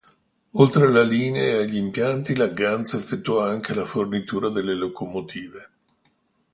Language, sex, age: Italian, male, 60-69